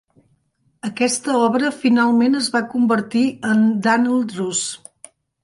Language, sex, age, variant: Catalan, female, 60-69, Central